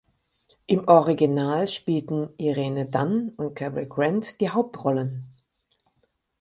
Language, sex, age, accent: German, female, 50-59, Deutschland Deutsch